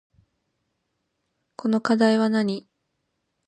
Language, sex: Japanese, female